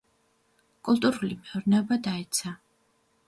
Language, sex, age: Georgian, female, 30-39